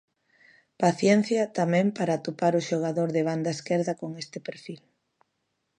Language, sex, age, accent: Galician, female, 40-49, Normativo (estándar)